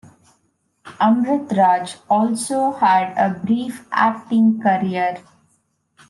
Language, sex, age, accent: English, female, 19-29, India and South Asia (India, Pakistan, Sri Lanka)